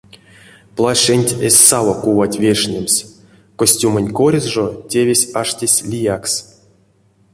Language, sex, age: Erzya, male, 30-39